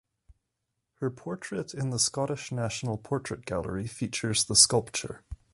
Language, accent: English, Canadian English